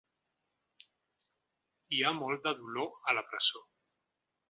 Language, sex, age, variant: Catalan, male, 40-49, Central